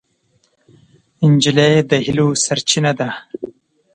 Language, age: Pashto, 30-39